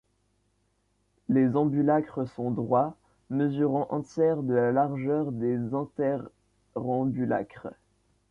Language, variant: French, Français de métropole